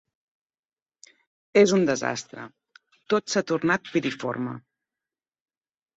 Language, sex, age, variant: Catalan, female, 40-49, Central